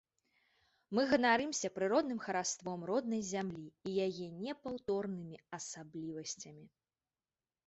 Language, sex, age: Belarusian, female, 30-39